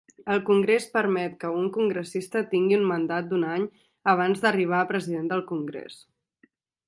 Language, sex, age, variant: Catalan, female, 19-29, Central